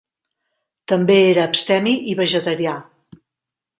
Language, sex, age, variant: Catalan, female, 40-49, Central